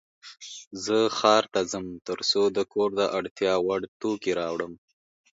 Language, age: Pashto, 19-29